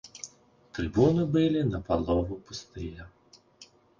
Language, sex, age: Belarusian, male, 30-39